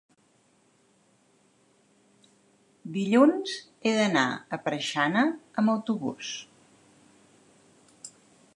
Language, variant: Catalan, Central